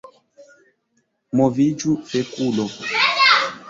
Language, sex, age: Esperanto, male, 19-29